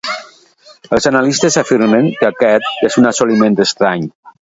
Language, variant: Catalan, Nord-Occidental